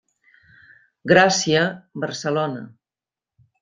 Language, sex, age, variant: Catalan, female, 50-59, Central